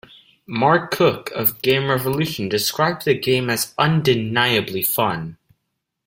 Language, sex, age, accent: English, male, under 19, United States English